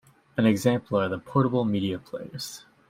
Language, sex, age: English, male, 19-29